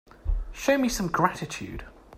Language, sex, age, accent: English, male, 30-39, England English